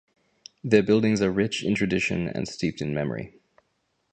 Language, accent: English, Australian English